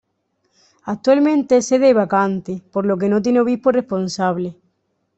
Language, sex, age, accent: Spanish, female, 19-29, España: Sur peninsular (Andalucia, Extremadura, Murcia)